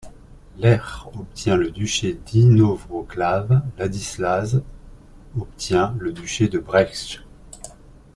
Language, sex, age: French, male, 50-59